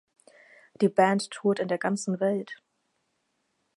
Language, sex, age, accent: German, female, 19-29, Deutschland Deutsch